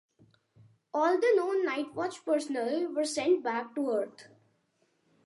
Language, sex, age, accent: English, male, under 19, India and South Asia (India, Pakistan, Sri Lanka)